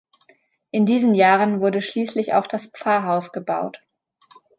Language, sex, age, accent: German, female, 19-29, Deutschland Deutsch